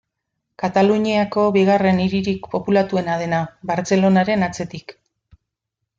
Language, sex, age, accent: Basque, female, 40-49, Mendebalekoa (Araba, Bizkaia, Gipuzkoako mendebaleko herri batzuk)